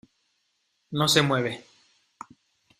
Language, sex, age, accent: Spanish, male, 19-29, España: Norte peninsular (Asturias, Castilla y León, Cantabria, País Vasco, Navarra, Aragón, La Rioja, Guadalajara, Cuenca)